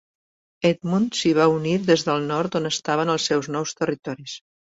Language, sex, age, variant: Catalan, female, 60-69, Central